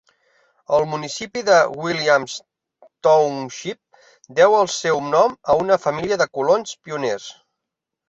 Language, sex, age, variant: Catalan, male, 40-49, Central